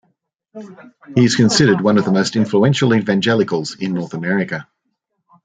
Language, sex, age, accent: English, male, 50-59, Australian English